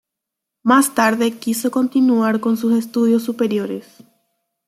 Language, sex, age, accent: Spanish, female, under 19, Rioplatense: Argentina, Uruguay, este de Bolivia, Paraguay